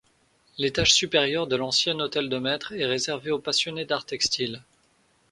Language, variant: French, Français de métropole